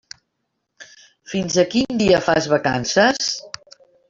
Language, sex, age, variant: Catalan, female, 60-69, Central